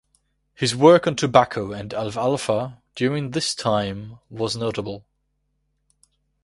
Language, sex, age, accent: English, male, 19-29, England English